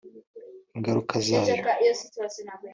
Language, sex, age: Kinyarwanda, male, 19-29